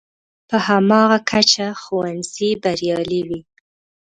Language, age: Pashto, 19-29